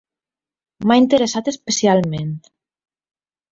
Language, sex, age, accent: Catalan, female, 30-39, valencià